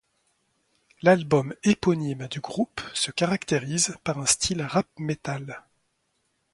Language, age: French, 40-49